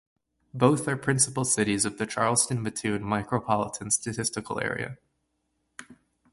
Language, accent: English, United States English